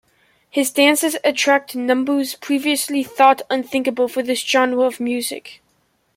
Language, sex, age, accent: English, male, under 19, England English